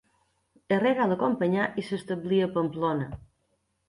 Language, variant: Catalan, Balear